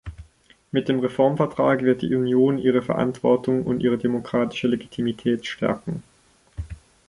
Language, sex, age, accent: German, male, 30-39, Deutschland Deutsch